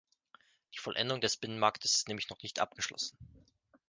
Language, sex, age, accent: German, male, 19-29, Österreichisches Deutsch